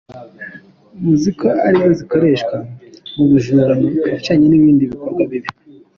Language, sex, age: Kinyarwanda, male, 19-29